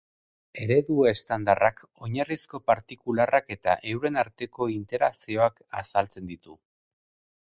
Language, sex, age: Basque, male, 40-49